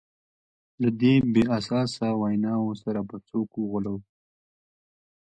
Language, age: Pashto, 19-29